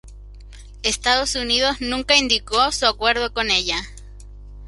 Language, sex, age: Spanish, male, under 19